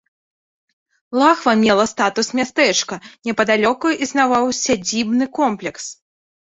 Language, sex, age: Belarusian, female, 19-29